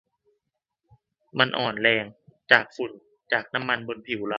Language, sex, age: Thai, male, 19-29